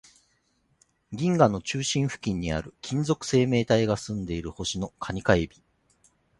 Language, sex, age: Japanese, male, 40-49